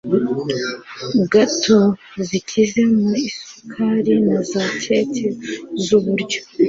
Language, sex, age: Kinyarwanda, female, 19-29